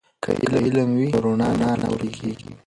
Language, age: Pashto, under 19